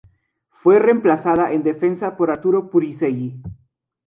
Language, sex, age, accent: Spanish, male, 19-29, México